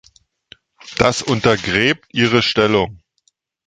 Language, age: German, 40-49